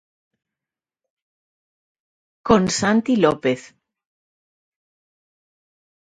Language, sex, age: Galician, female, 50-59